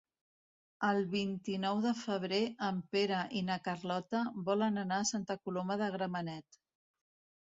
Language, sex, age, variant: Catalan, female, 50-59, Central